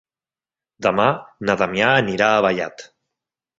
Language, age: Catalan, 19-29